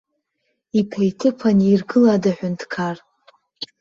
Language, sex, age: Abkhazian, female, under 19